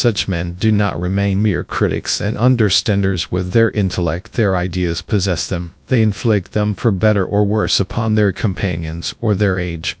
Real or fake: fake